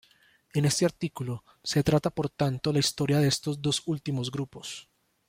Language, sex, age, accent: Spanish, male, 19-29, Andino-Pacífico: Colombia, Perú, Ecuador, oeste de Bolivia y Venezuela andina